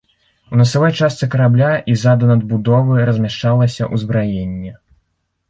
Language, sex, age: Belarusian, male, under 19